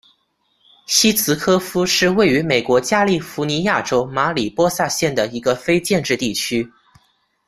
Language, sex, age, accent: Chinese, male, under 19, 出生地：江西省